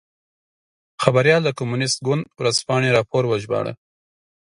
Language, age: Pashto, 19-29